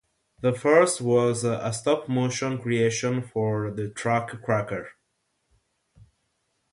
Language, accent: English, United States English; Italian